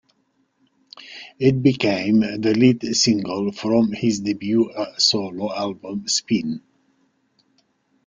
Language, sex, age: English, male, 60-69